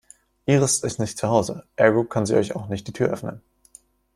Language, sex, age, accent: German, male, 19-29, Deutschland Deutsch